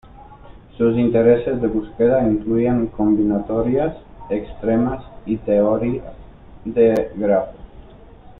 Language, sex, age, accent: Spanish, male, 30-39, España: Norte peninsular (Asturias, Castilla y León, Cantabria, País Vasco, Navarra, Aragón, La Rioja, Guadalajara, Cuenca)